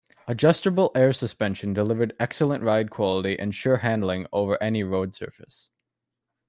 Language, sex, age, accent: English, male, under 19, Canadian English